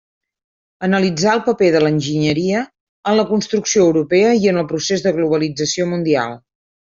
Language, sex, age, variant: Catalan, female, 50-59, Central